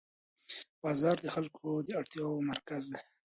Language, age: Pashto, 30-39